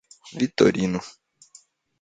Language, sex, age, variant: Portuguese, male, 19-29, Portuguese (Brasil)